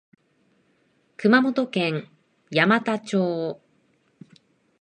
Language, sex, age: Japanese, female, 30-39